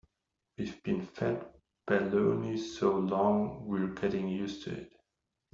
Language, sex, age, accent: English, male, 30-39, United States English